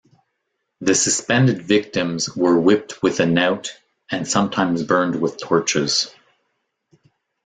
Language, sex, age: English, male, 50-59